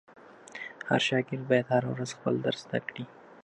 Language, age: Pashto, 19-29